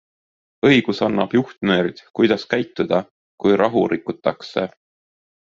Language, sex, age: Estonian, male, 19-29